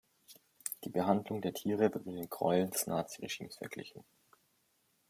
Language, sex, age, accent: German, male, 19-29, Deutschland Deutsch